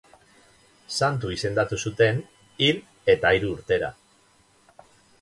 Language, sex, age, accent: Basque, male, 50-59, Mendebalekoa (Araba, Bizkaia, Gipuzkoako mendebaleko herri batzuk)